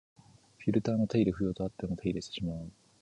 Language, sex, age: Japanese, male, 19-29